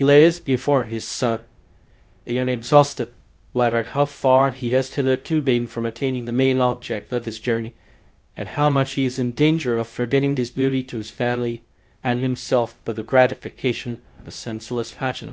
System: TTS, VITS